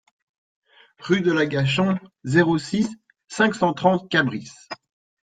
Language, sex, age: French, male, 40-49